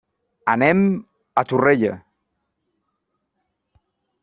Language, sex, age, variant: Catalan, male, 40-49, Central